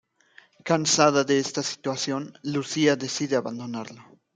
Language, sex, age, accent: Spanish, male, 19-29, México